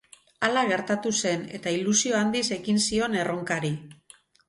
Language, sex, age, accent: Basque, female, 40-49, Mendebalekoa (Araba, Bizkaia, Gipuzkoako mendebaleko herri batzuk)